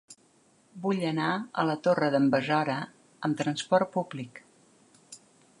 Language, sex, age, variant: Catalan, female, 60-69, Central